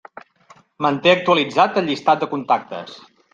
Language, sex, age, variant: Catalan, male, 40-49, Central